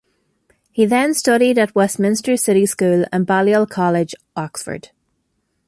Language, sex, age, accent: English, female, 30-39, Irish English